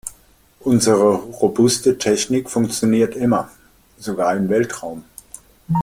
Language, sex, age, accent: German, male, 50-59, Deutschland Deutsch